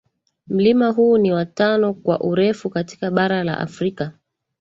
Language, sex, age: Swahili, female, 30-39